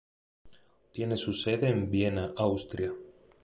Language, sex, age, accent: Spanish, male, 19-29, España: Sur peninsular (Andalucia, Extremadura, Murcia)